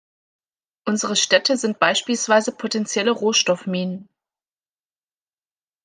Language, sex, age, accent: German, female, 19-29, Deutschland Deutsch